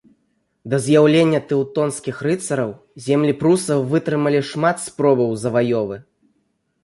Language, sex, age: Belarusian, male, 19-29